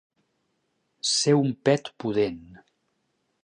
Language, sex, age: Catalan, male, 40-49